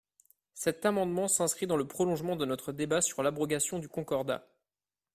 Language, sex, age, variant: French, male, 30-39, Français de métropole